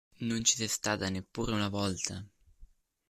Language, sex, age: Italian, male, 19-29